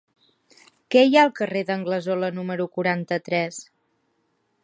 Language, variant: Catalan, Central